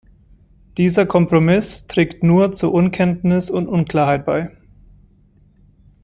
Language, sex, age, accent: German, female, 19-29, Deutschland Deutsch